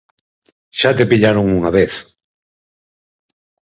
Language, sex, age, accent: Galician, male, 40-49, Central (gheada)